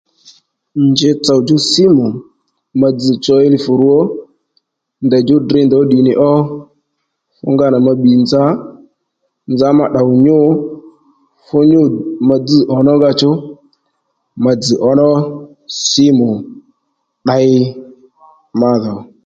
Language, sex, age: Lendu, male, 30-39